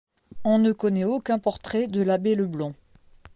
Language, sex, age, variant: French, female, 50-59, Français de métropole